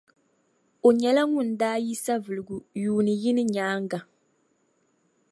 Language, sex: Dagbani, female